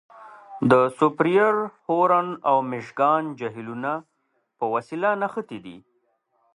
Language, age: Pashto, 30-39